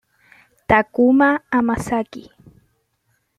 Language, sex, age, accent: Spanish, female, under 19, Chileno: Chile, Cuyo